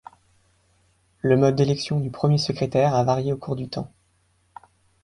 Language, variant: French, Français de métropole